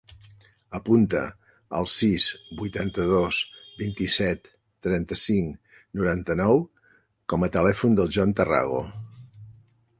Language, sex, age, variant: Catalan, male, 60-69, Central